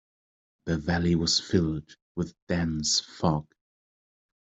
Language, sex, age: English, male, 30-39